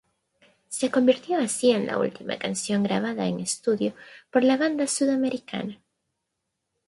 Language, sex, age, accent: Spanish, female, 19-29, América central